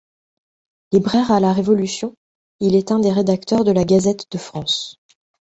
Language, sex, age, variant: French, female, 30-39, Français de métropole